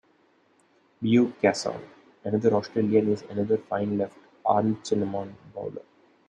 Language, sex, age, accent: English, male, 19-29, India and South Asia (India, Pakistan, Sri Lanka)